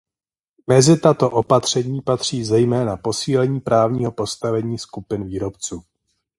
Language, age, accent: Czech, 40-49, pražský